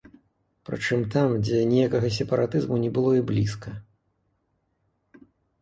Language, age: Belarusian, 40-49